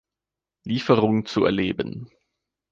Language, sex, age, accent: German, male, 19-29, Deutschland Deutsch